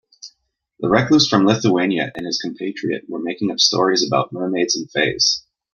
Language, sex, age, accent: English, male, 30-39, Canadian English